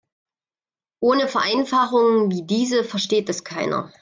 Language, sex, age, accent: German, female, 40-49, Deutschland Deutsch